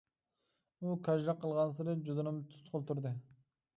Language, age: Uyghur, 19-29